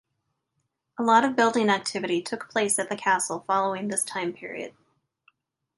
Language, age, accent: English, 19-29, United States English